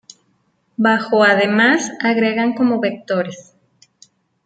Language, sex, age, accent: Spanish, female, 40-49, México